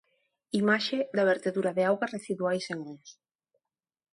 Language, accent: Galician, Neofalante